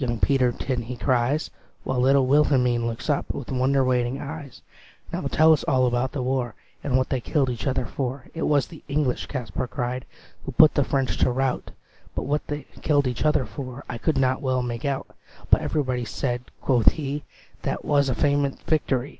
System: none